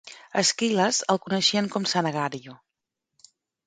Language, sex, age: Catalan, female, 40-49